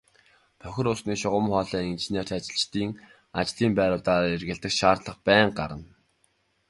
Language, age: Mongolian, 19-29